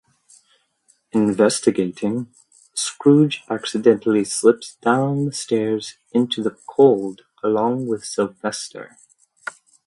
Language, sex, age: English, male, 30-39